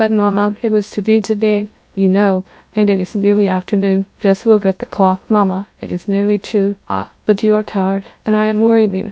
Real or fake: fake